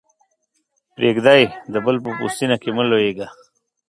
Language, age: Pashto, 30-39